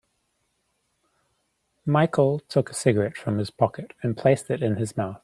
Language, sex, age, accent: English, male, 30-39, New Zealand English